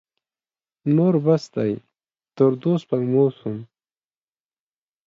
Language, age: Pashto, 19-29